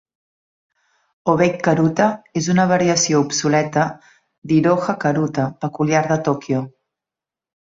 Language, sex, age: Catalan, female, 40-49